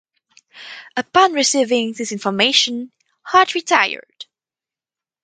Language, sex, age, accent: English, female, under 19, England English